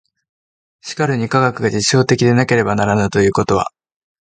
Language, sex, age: Japanese, male, 19-29